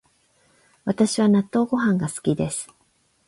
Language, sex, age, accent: Japanese, female, 50-59, 関西; 関東